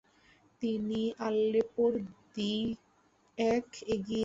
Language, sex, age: Bengali, female, 19-29